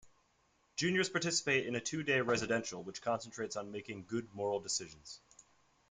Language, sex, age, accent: English, male, 19-29, United States English